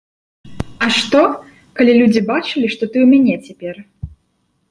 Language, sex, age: Belarusian, female, 19-29